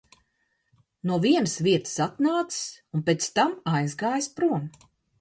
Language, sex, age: Latvian, female, 50-59